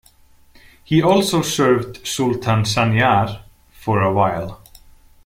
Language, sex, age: English, male, 30-39